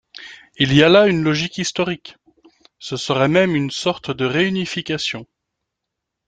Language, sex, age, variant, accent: French, male, 30-39, Français d'Europe, Français de Belgique